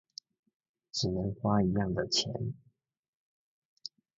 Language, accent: Chinese, 出生地：臺北市